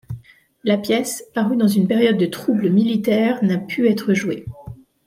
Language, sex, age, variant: French, female, 40-49, Français de métropole